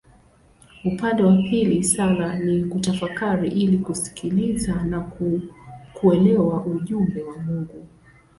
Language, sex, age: Swahili, female, 30-39